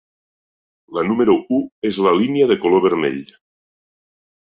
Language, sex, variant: Catalan, male, Nord-Occidental